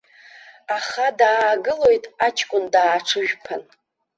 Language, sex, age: Abkhazian, female, 40-49